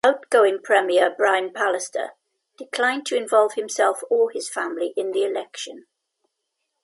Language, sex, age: English, female, 70-79